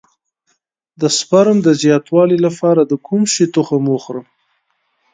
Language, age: Pashto, 30-39